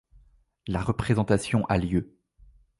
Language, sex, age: French, male, 19-29